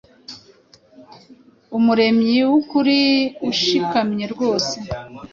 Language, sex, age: Kinyarwanda, female, 19-29